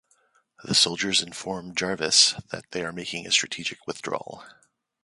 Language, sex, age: English, male, 40-49